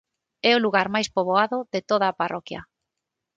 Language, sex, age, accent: Galician, female, 40-49, Normativo (estándar); Neofalante